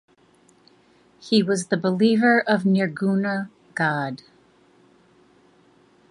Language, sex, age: English, female, 40-49